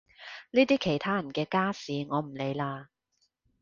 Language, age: Cantonese, 30-39